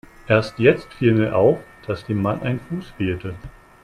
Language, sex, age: German, male, 30-39